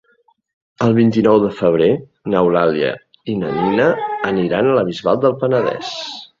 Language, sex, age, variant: Catalan, male, 30-39, Central